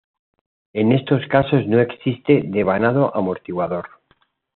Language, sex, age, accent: Spanish, male, 50-59, España: Centro-Sur peninsular (Madrid, Toledo, Castilla-La Mancha)